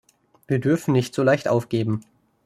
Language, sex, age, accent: German, male, under 19, Deutschland Deutsch